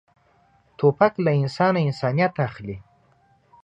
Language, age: Pashto, 19-29